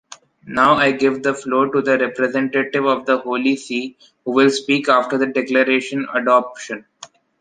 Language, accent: English, India and South Asia (India, Pakistan, Sri Lanka)